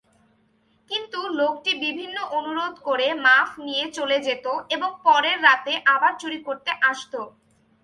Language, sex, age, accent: Bengali, female, 19-29, Bangla